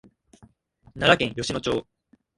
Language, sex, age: Japanese, male, 19-29